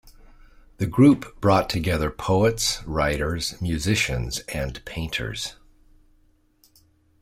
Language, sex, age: English, male, 60-69